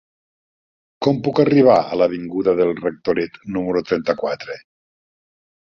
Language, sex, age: Catalan, male, 60-69